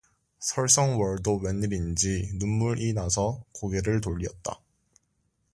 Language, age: Korean, 19-29